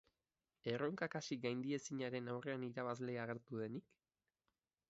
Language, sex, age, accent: Basque, male, under 19, Erdialdekoa edo Nafarra (Gipuzkoa, Nafarroa)